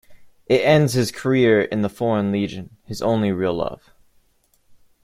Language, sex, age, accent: English, male, 19-29, United States English